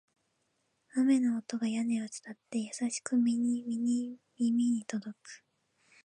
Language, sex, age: Japanese, female, under 19